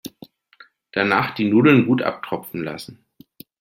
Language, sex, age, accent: German, male, 40-49, Deutschland Deutsch